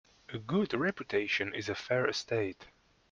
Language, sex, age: English, male, 30-39